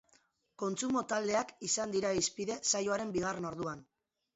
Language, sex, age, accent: Basque, female, 40-49, Mendebalekoa (Araba, Bizkaia, Gipuzkoako mendebaleko herri batzuk)